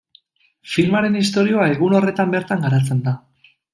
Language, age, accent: Basque, 19-29, Mendebalekoa (Araba, Bizkaia, Gipuzkoako mendebaleko herri batzuk)